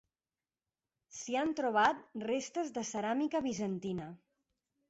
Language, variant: Catalan, Balear